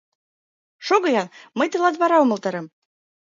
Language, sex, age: Mari, female, 19-29